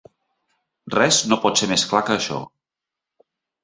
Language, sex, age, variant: Catalan, male, 40-49, Central